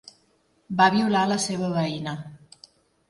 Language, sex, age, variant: Catalan, female, 40-49, Central